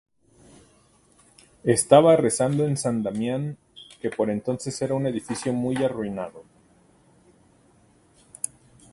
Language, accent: Spanish, México